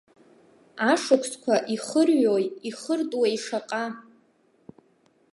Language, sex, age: Abkhazian, female, under 19